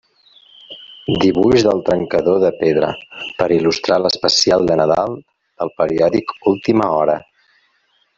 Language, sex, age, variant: Catalan, male, 40-49, Central